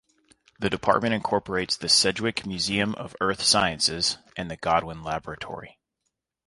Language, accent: English, United States English